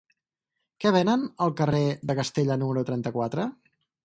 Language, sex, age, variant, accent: Catalan, male, 30-39, Central, central